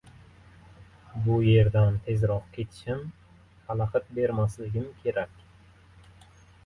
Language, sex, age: Uzbek, male, 30-39